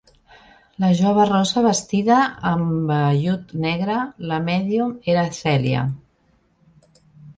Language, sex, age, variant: Catalan, female, 50-59, Central